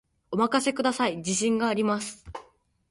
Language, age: Japanese, 19-29